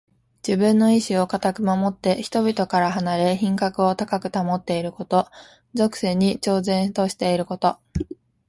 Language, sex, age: Japanese, female, 19-29